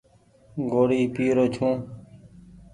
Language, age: Goaria, 19-29